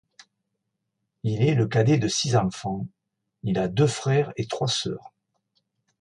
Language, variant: French, Français de métropole